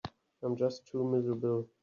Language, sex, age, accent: English, male, 30-39, United States English